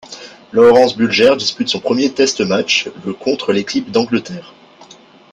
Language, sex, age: French, male, under 19